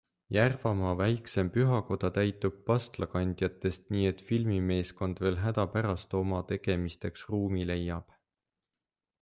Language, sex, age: Estonian, male, 30-39